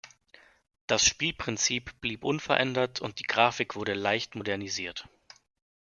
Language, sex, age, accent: German, male, 19-29, Deutschland Deutsch